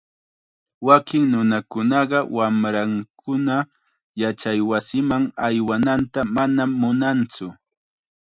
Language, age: Chiquián Ancash Quechua, 19-29